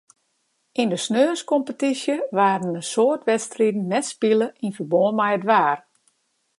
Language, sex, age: Western Frisian, female, 40-49